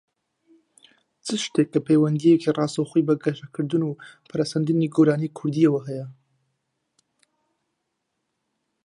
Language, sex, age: Central Kurdish, male, 19-29